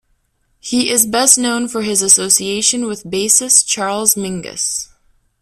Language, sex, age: English, female, 19-29